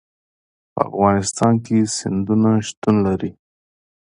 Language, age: Pashto, 30-39